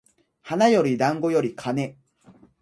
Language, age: Japanese, 19-29